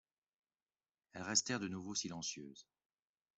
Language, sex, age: French, male, 40-49